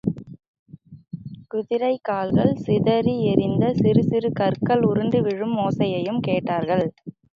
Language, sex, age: Tamil, female, 19-29